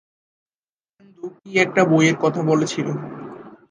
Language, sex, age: Bengali, male, 19-29